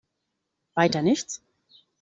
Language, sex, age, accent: German, female, 19-29, Deutschland Deutsch